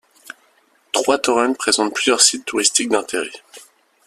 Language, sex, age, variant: French, male, 19-29, Français de métropole